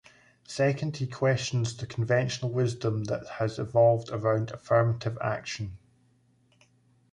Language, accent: English, Scottish English